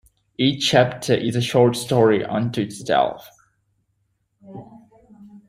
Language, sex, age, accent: English, male, 19-29, United States English